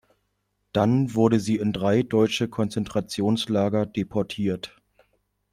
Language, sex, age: German, male, 19-29